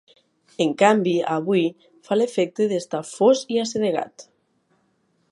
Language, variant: Catalan, Nord-Occidental